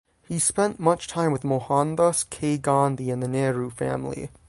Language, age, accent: English, 19-29, United States English